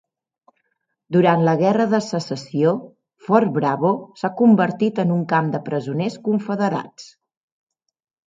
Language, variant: Catalan, Central